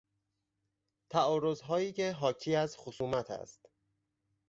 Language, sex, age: Persian, male, 30-39